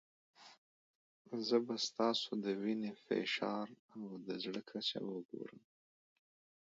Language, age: Pashto, 30-39